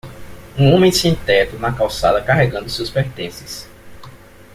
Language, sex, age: Portuguese, male, 19-29